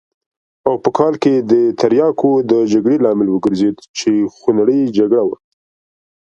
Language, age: Pashto, 19-29